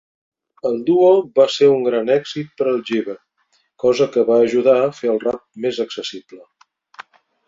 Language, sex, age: Catalan, male, 60-69